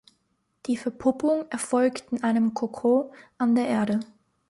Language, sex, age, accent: German, female, 19-29, Österreichisches Deutsch